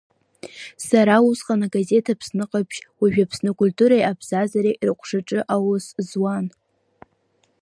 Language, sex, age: Abkhazian, female, under 19